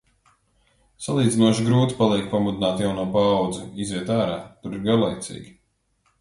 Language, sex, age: Latvian, male, 30-39